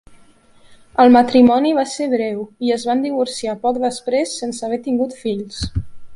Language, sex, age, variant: Catalan, female, 19-29, Central